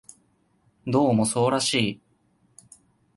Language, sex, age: Japanese, male, 19-29